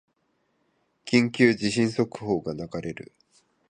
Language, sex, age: Japanese, male, 30-39